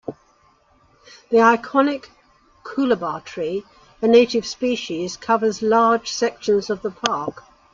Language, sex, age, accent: English, female, 70-79, England English